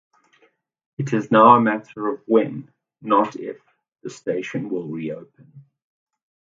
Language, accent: English, Southern African (South Africa, Zimbabwe, Namibia)